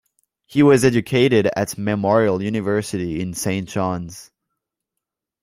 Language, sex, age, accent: English, male, under 19, United States English